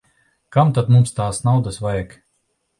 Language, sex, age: Latvian, male, 40-49